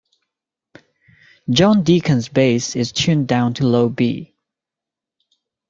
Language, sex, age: English, male, 30-39